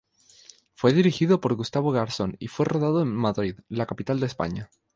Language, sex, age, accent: Spanish, male, 19-29, España: Islas Canarias